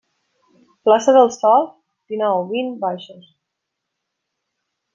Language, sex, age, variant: Catalan, female, 19-29, Nord-Occidental